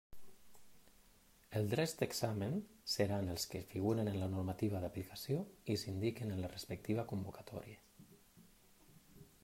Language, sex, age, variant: Catalan, male, 30-39, Central